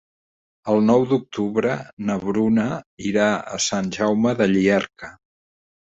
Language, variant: Catalan, Central